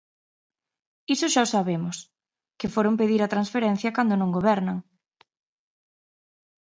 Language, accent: Galician, Atlántico (seseo e gheada)